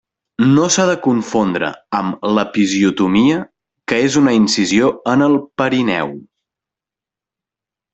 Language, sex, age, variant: Catalan, male, 19-29, Central